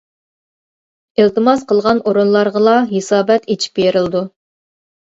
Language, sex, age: Uyghur, female, 40-49